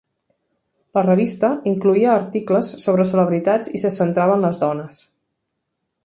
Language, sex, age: Catalan, female, 30-39